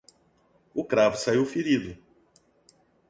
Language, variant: Portuguese, Portuguese (Brasil)